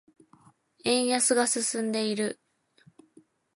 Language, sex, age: Japanese, female, 19-29